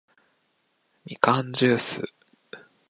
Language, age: Japanese, 19-29